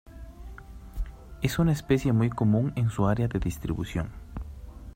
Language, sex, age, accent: Spanish, male, 30-39, México